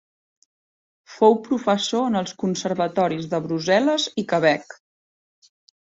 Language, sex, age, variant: Catalan, female, 30-39, Central